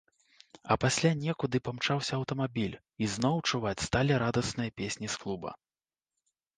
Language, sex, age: Belarusian, male, 19-29